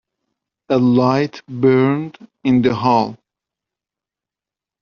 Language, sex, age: English, male, 40-49